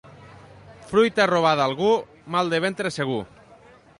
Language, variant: Catalan, Central